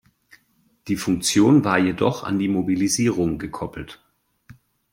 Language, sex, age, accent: German, male, 30-39, Deutschland Deutsch